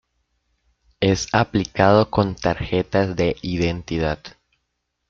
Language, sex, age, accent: Spanish, male, 19-29, Andino-Pacífico: Colombia, Perú, Ecuador, oeste de Bolivia y Venezuela andina